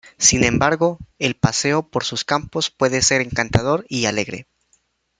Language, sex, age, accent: Spanish, male, 19-29, América central